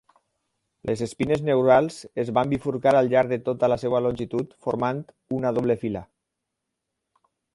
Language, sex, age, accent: Catalan, male, 50-59, valencià